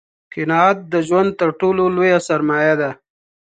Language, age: Pashto, 30-39